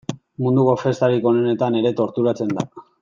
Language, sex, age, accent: Basque, male, 19-29, Mendebalekoa (Araba, Bizkaia, Gipuzkoako mendebaleko herri batzuk)